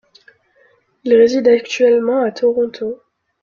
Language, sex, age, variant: French, female, 19-29, Français de métropole